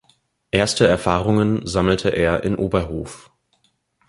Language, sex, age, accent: German, male, 19-29, Deutschland Deutsch